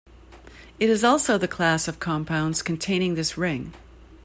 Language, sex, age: English, female, 50-59